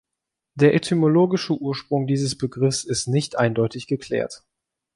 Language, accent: German, Deutschland Deutsch